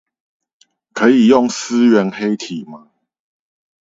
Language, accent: Chinese, 出生地：新北市